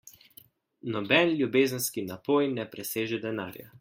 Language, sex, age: Slovenian, male, 19-29